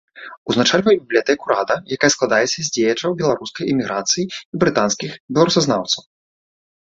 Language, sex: Belarusian, male